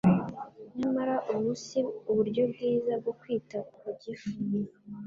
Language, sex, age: Kinyarwanda, female, 19-29